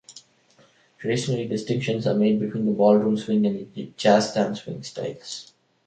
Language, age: English, 19-29